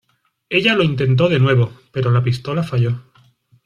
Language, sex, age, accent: Spanish, male, 40-49, España: Sur peninsular (Andalucia, Extremadura, Murcia)